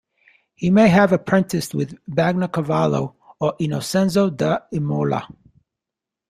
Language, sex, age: English, male, 40-49